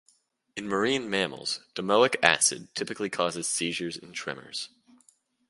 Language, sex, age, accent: English, male, under 19, United States English